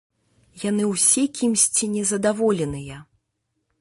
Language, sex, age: Belarusian, female, 40-49